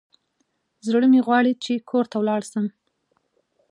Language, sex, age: Pashto, female, 19-29